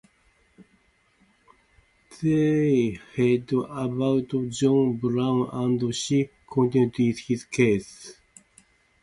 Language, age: English, 60-69